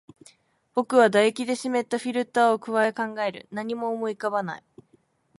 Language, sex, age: Japanese, female, 19-29